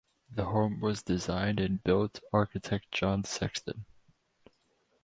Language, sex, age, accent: English, male, 19-29, United States English